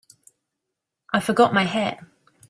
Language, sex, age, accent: English, female, 30-39, New Zealand English